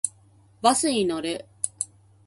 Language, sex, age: Japanese, female, 30-39